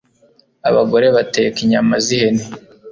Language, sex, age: Kinyarwanda, male, 19-29